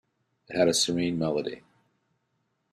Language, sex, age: English, male, 50-59